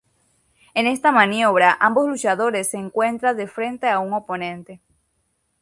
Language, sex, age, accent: Spanish, female, 19-29, América central; Caribe: Cuba, Venezuela, Puerto Rico, República Dominicana, Panamá, Colombia caribeña, México caribeño, Costa del golfo de México